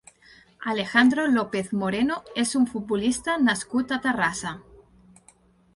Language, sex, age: Catalan, female, 30-39